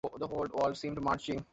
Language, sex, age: English, male, 19-29